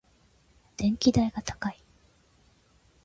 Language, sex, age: Japanese, female, 19-29